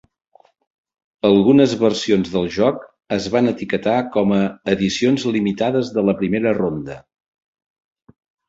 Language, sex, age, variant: Catalan, male, 60-69, Central